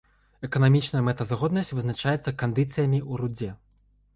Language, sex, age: Belarusian, male, 19-29